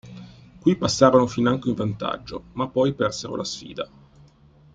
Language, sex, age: Italian, male, 50-59